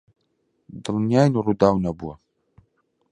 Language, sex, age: Central Kurdish, male, 19-29